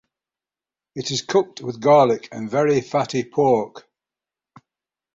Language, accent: English, England English